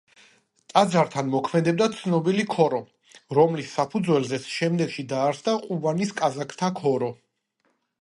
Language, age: Georgian, 40-49